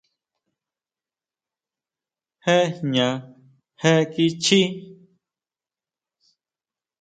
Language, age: Huautla Mazatec, 19-29